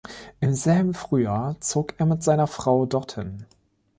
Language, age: German, 30-39